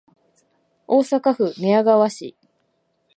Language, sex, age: Japanese, female, under 19